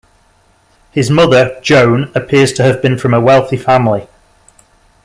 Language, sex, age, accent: English, male, 50-59, England English